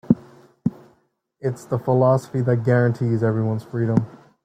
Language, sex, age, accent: English, male, 19-29, United States English